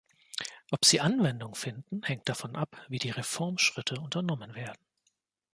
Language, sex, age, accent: German, male, 30-39, Deutschland Deutsch